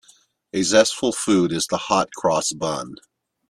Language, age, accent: English, 40-49, United States English